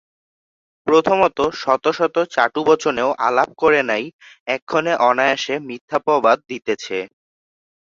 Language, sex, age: Bengali, male, under 19